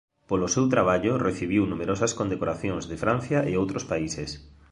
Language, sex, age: Galician, male, 40-49